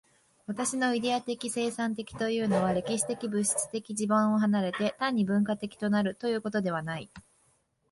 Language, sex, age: Japanese, female, under 19